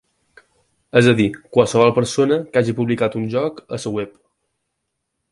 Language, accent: Catalan, mallorquí